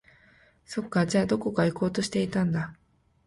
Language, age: Japanese, 19-29